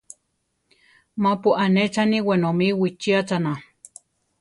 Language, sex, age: Central Tarahumara, female, 50-59